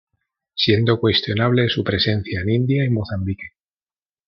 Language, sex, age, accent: Spanish, male, 30-39, España: Centro-Sur peninsular (Madrid, Toledo, Castilla-La Mancha)